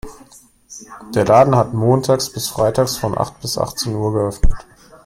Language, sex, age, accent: German, male, 30-39, Deutschland Deutsch